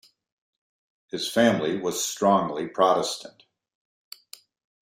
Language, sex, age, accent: English, male, 50-59, United States English